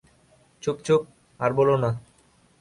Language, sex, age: Bengali, male, 19-29